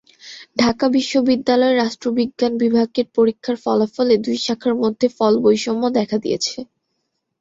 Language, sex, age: Bengali, female, 19-29